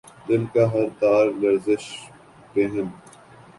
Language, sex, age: Urdu, male, 19-29